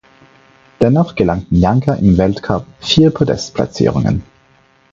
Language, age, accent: German, 30-39, Österreichisches Deutsch